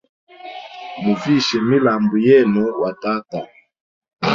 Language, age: Hemba, 40-49